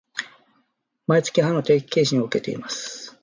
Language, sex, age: Japanese, male, 50-59